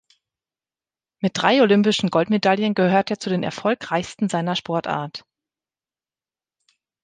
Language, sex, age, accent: German, female, 30-39, Deutschland Deutsch